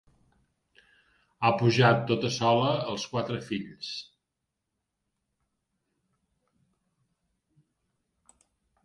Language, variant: Catalan, Central